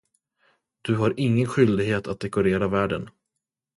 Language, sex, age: Swedish, male, under 19